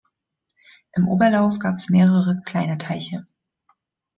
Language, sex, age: German, female, 30-39